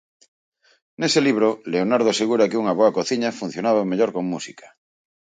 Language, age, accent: Galician, 40-49, Central (gheada)